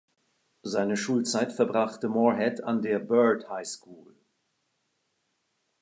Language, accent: German, Schweizerdeutsch